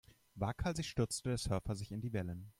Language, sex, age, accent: German, male, 19-29, Deutschland Deutsch